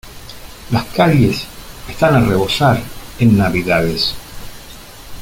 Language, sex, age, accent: Spanish, male, 50-59, Rioplatense: Argentina, Uruguay, este de Bolivia, Paraguay